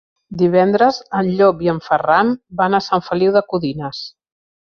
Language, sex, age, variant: Catalan, female, 50-59, Central